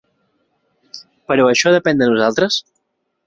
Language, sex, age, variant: Catalan, male, 19-29, Central